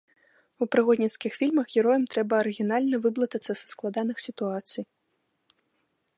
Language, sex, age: Belarusian, female, 19-29